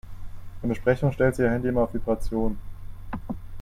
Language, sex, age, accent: German, male, 19-29, Deutschland Deutsch